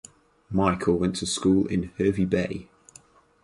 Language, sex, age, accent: English, male, under 19, England English